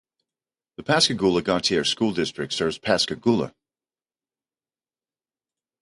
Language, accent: English, United States English